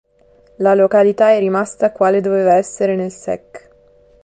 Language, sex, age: Italian, female, 19-29